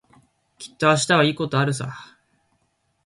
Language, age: Japanese, 19-29